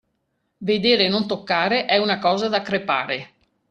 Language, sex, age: Italian, female, 50-59